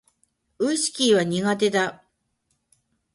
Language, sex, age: Japanese, female, 50-59